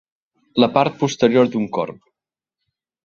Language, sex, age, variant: Catalan, male, 30-39, Central